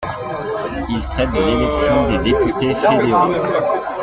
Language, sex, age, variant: French, male, 40-49, Français de métropole